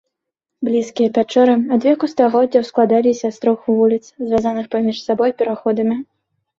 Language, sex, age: Belarusian, female, 19-29